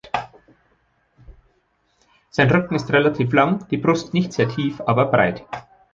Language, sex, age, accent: German, male, 50-59, Deutschland Deutsch